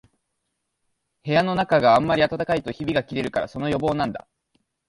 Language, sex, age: Japanese, male, 19-29